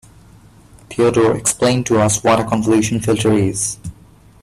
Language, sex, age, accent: English, male, 19-29, India and South Asia (India, Pakistan, Sri Lanka)